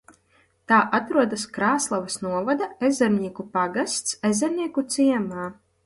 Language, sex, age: Latvian, female, 19-29